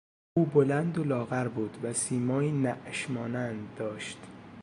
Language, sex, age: Persian, male, 19-29